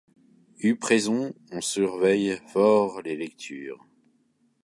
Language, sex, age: French, male, 40-49